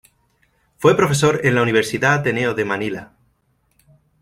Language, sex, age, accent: Spanish, male, 30-39, España: Sur peninsular (Andalucia, Extremadura, Murcia)